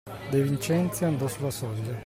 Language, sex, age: Italian, male, 40-49